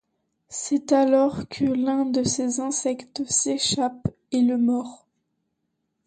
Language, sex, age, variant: French, female, under 19, Français de métropole